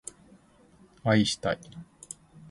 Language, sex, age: Japanese, male, 40-49